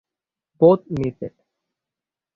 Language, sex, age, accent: English, male, 19-29, United States English; England English